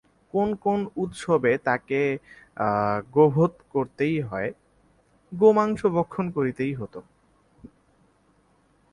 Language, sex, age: Bengali, male, 19-29